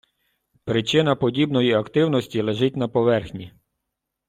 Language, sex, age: Ukrainian, male, 30-39